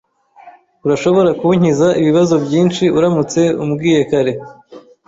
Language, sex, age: Kinyarwanda, male, 30-39